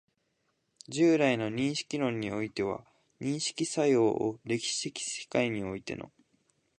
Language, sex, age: Japanese, male, 19-29